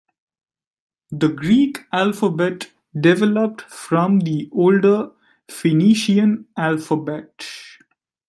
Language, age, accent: English, 30-39, India and South Asia (India, Pakistan, Sri Lanka)